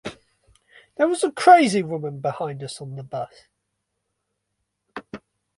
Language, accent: English, England English